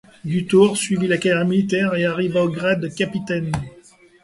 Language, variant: French, Français de métropole